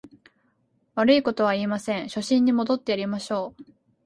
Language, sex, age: Japanese, female, 19-29